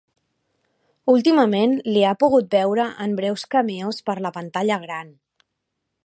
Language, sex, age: Catalan, female, 30-39